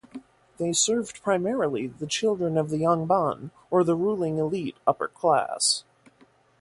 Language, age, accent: English, 19-29, United States English